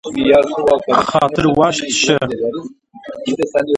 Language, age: Zaza, 30-39